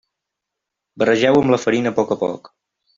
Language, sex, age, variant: Catalan, male, 19-29, Central